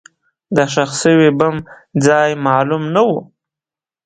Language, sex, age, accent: Pashto, male, 19-29, معیاري پښتو